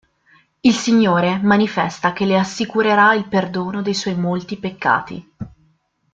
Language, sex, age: Italian, female, under 19